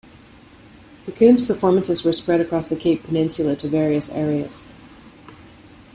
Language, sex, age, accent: English, female, 50-59, Canadian English